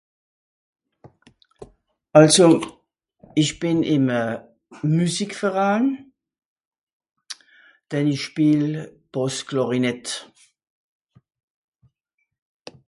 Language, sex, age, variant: Swiss German, female, 60-69, Nordniederàlemmànisch (Rishoffe, Zàwere, Bùsswìller, Hawenau, Brüemt, Stroossbùri, Molse, Dàmbàch, Schlettstàtt, Pfàlzbùri usw.)